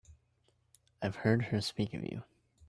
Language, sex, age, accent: English, male, 19-29, United States English